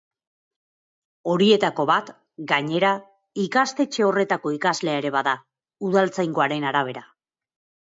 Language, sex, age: Basque, female, 30-39